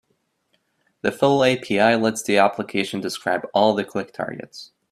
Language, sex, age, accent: English, male, 19-29, United States English